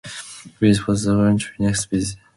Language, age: English, 19-29